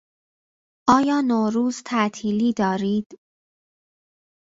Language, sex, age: Persian, female, 19-29